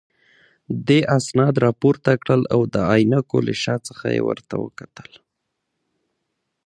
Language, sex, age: Pashto, male, under 19